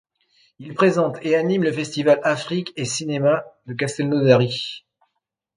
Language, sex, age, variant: French, male, 50-59, Français de métropole